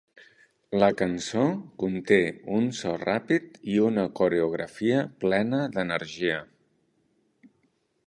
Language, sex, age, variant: Catalan, male, 40-49, Central